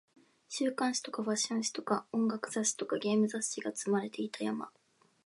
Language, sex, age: Japanese, female, 19-29